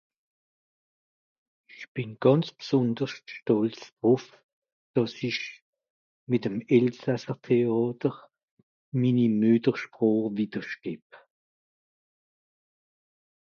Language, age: Swiss German, 60-69